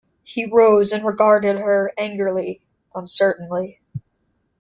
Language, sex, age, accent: English, female, under 19, United States English